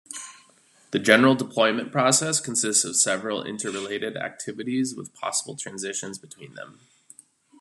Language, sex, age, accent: English, male, 30-39, United States English